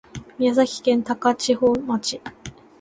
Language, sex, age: Japanese, female, 19-29